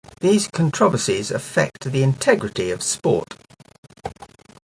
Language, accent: English, England English